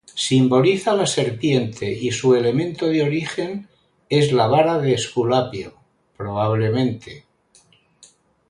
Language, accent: Spanish, España: Norte peninsular (Asturias, Castilla y León, Cantabria, País Vasco, Navarra, Aragón, La Rioja, Guadalajara, Cuenca)